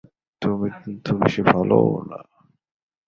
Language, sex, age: Bengali, male, 19-29